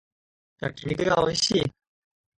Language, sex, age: Japanese, male, 19-29